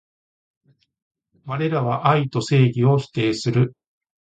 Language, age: Japanese, 40-49